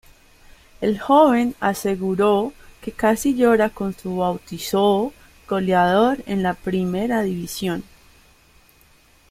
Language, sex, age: Spanish, female, 30-39